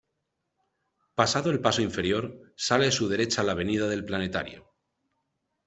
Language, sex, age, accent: Spanish, male, 40-49, España: Centro-Sur peninsular (Madrid, Toledo, Castilla-La Mancha)